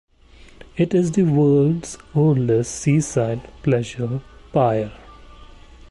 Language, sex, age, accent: English, male, 19-29, India and South Asia (India, Pakistan, Sri Lanka)